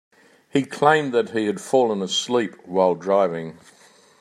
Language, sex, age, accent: English, male, 70-79, Australian English